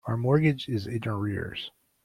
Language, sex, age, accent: English, male, 40-49, United States English